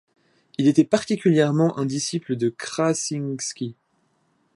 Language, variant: French, Français de métropole